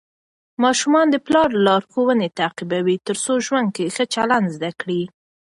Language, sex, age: Pashto, female, 19-29